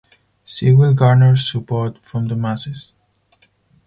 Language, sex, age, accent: English, male, 19-29, United States English; England English